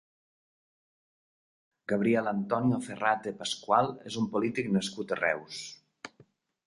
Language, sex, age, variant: Catalan, male, 40-49, Balear